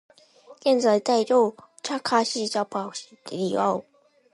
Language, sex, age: Chinese, female, 19-29